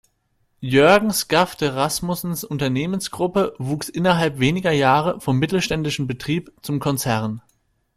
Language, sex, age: German, male, 19-29